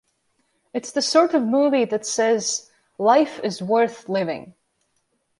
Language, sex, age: English, female, 19-29